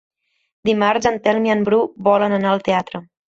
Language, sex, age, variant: Catalan, female, 19-29, Central